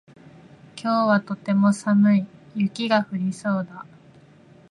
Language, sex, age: Japanese, female, 19-29